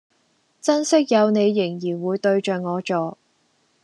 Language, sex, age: Cantonese, female, 19-29